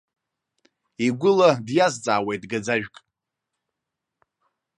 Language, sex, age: Abkhazian, male, 19-29